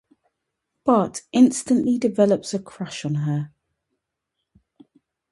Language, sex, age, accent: English, female, 30-39, England English